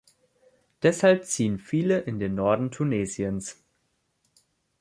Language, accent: German, Deutschland Deutsch